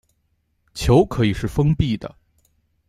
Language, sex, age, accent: Chinese, male, 19-29, 出生地：河北省